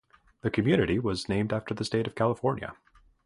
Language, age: English, 30-39